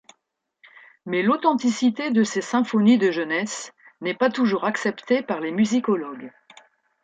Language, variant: French, Français de métropole